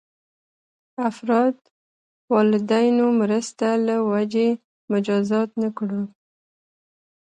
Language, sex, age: Pashto, female, 19-29